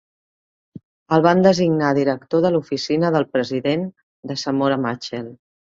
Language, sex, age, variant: Catalan, female, 50-59, Central